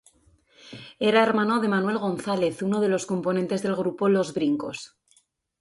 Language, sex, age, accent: Spanish, female, 19-29, España: Norte peninsular (Asturias, Castilla y León, Cantabria, País Vasco, Navarra, Aragón, La Rioja, Guadalajara, Cuenca)